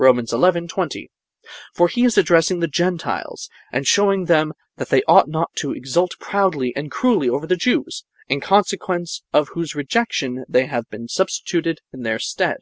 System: none